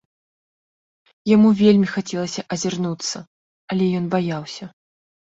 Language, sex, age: Belarusian, female, 30-39